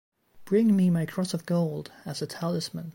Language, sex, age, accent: English, female, 30-39, United States English